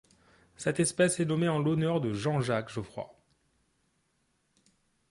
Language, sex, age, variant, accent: French, male, 19-29, Français des départements et régions d'outre-mer, Français de La Réunion